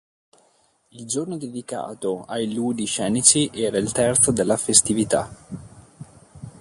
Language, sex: Italian, male